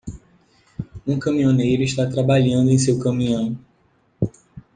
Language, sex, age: Portuguese, male, 30-39